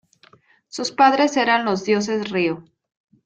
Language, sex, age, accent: Spanish, female, 30-39, México